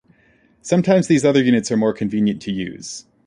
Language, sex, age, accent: English, male, 30-39, United States English